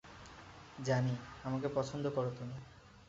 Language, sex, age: Bengali, male, 19-29